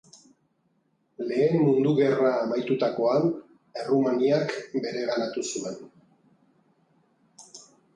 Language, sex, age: Basque, male, 50-59